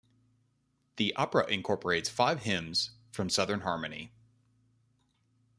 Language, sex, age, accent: English, male, 30-39, United States English